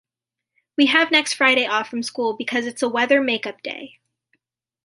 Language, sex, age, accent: English, female, under 19, United States English